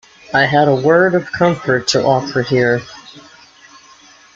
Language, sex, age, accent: English, female, 60-69, United States English